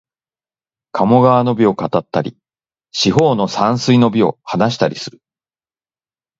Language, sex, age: Japanese, male, 50-59